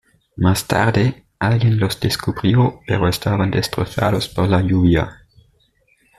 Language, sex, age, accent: Spanish, male, 19-29, España: Norte peninsular (Asturias, Castilla y León, Cantabria, País Vasco, Navarra, Aragón, La Rioja, Guadalajara, Cuenca)